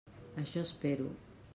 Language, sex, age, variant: Catalan, female, 40-49, Central